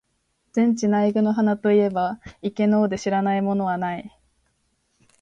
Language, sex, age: Japanese, female, 19-29